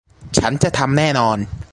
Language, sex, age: Thai, male, 19-29